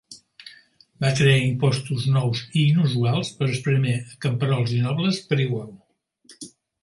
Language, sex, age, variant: Catalan, male, 60-69, Central